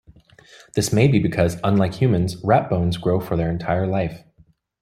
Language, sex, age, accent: English, male, 19-29, United States English